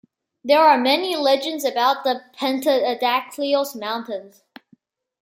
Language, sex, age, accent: English, male, under 19, United States English